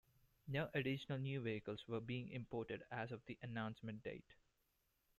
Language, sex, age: English, male, 19-29